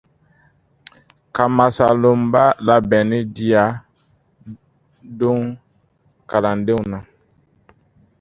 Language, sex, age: Dyula, male, 19-29